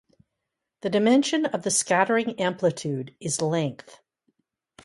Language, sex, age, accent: English, female, 60-69, United States English